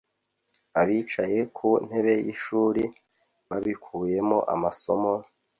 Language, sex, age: Kinyarwanda, male, 30-39